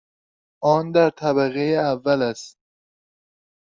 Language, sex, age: Persian, male, under 19